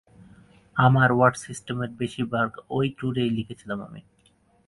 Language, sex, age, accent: Bengali, male, 19-29, Bangla